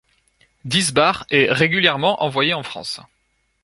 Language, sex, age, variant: French, male, 30-39, Français de métropole